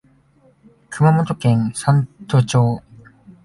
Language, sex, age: Japanese, male, 19-29